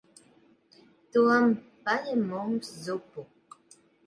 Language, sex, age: Latvian, female, 30-39